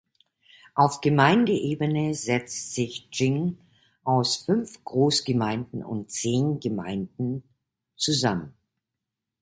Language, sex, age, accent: German, female, 50-59, Deutschland Deutsch